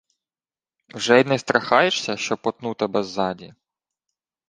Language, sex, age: Ukrainian, male, 19-29